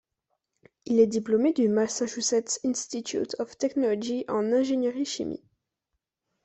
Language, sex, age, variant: French, female, 19-29, Français de métropole